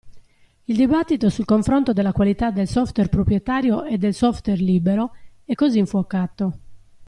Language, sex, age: Italian, female, 50-59